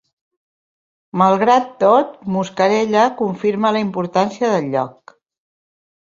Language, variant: Catalan, Central